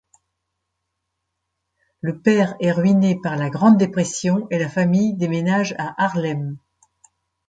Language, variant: French, Français de métropole